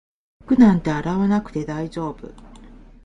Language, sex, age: Japanese, female, 50-59